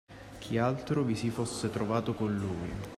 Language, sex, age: Italian, male, 19-29